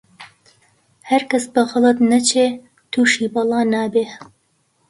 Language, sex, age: Central Kurdish, female, 19-29